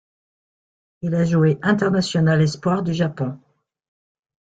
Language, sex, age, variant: French, female, 50-59, Français de métropole